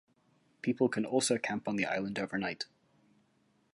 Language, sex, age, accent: English, male, 19-29, Scottish English